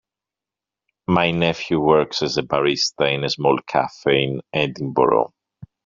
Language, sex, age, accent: English, male, 30-39, England English